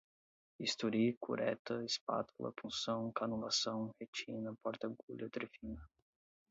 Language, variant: Portuguese, Portuguese (Brasil)